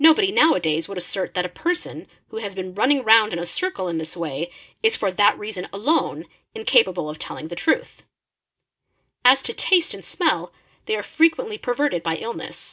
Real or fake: real